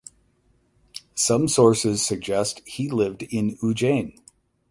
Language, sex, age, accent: English, male, 40-49, United States English; Midwestern